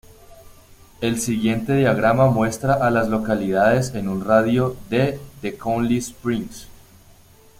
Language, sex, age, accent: Spanish, male, 19-29, Andino-Pacífico: Colombia, Perú, Ecuador, oeste de Bolivia y Venezuela andina